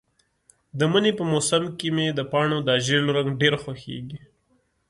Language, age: Pashto, 19-29